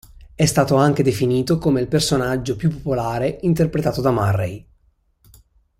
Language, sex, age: Italian, male, 19-29